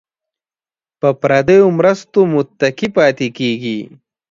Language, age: Pashto, 19-29